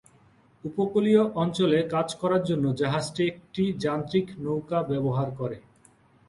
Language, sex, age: Bengali, male, 19-29